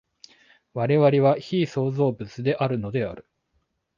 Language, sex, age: Japanese, male, 30-39